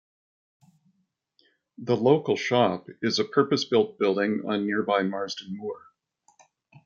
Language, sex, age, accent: English, male, 40-49, Canadian English